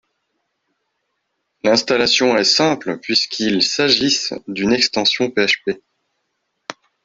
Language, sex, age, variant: French, male, 30-39, Français de métropole